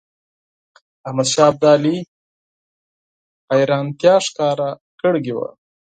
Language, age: Pashto, 19-29